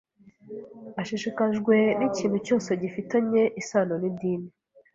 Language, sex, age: Kinyarwanda, female, 19-29